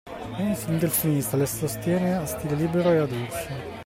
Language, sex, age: Italian, male, 40-49